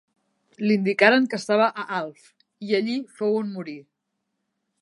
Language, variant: Catalan, Central